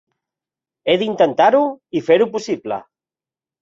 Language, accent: Catalan, Català central